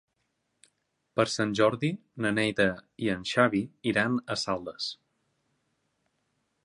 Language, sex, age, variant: Catalan, male, 19-29, Central